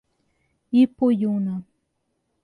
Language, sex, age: Portuguese, female, 19-29